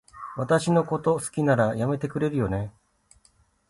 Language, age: Japanese, 40-49